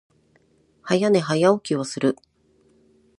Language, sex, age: Japanese, female, 40-49